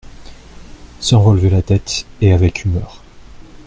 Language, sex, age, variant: French, male, 30-39, Français de métropole